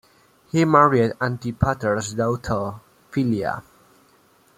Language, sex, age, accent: English, male, 19-29, United States English